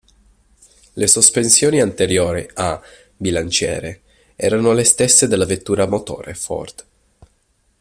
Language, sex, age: Italian, male, 19-29